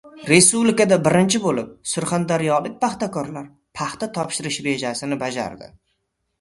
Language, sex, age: Uzbek, male, 30-39